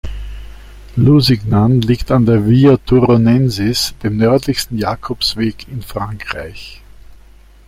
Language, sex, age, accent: German, male, 60-69, Österreichisches Deutsch